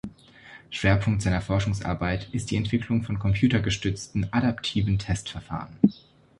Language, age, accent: German, 19-29, Deutschland Deutsch